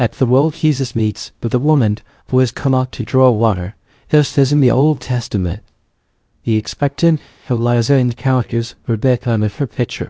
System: TTS, VITS